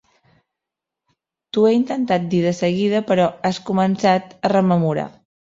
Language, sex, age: Catalan, female, 40-49